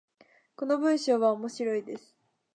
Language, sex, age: Japanese, female, 19-29